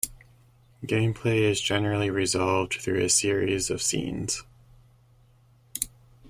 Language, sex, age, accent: English, male, 30-39, United States English